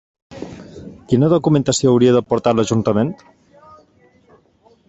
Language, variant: Catalan, Balear